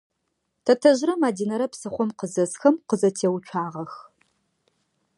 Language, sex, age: Adyghe, female, 30-39